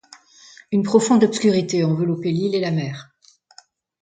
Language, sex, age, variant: French, female, 60-69, Français de métropole